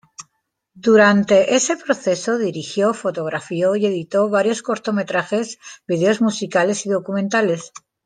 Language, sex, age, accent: Spanish, female, 40-49, España: Sur peninsular (Andalucia, Extremadura, Murcia)